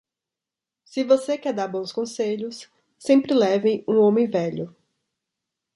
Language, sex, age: Portuguese, female, 40-49